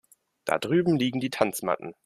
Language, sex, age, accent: German, male, 19-29, Deutschland Deutsch